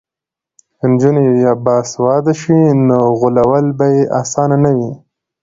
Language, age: Pashto, 19-29